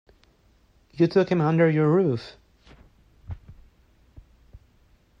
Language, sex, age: English, male, 19-29